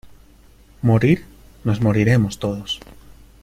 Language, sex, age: Spanish, male, 30-39